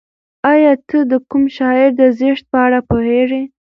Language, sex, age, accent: Pashto, female, under 19, کندهاری لهجه